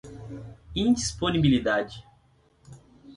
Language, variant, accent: Portuguese, Portuguese (Brasil), Paulista